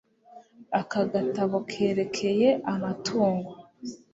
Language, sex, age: Kinyarwanda, female, 19-29